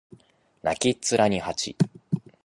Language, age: Japanese, 19-29